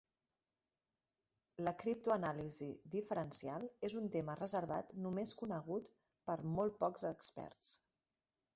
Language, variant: Catalan, Central